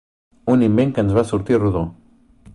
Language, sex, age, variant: Catalan, male, 40-49, Central